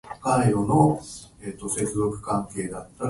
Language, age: Japanese, 19-29